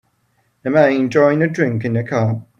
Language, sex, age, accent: English, male, 19-29, England English